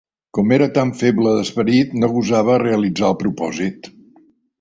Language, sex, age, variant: Catalan, male, 70-79, Central